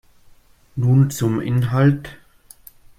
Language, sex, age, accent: German, male, 19-29, Deutschland Deutsch